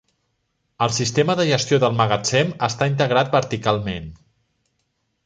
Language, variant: Catalan, Central